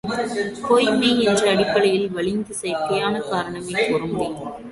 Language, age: Tamil, 40-49